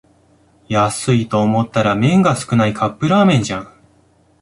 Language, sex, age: Japanese, male, 19-29